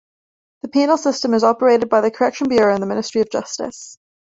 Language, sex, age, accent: English, female, 19-29, England English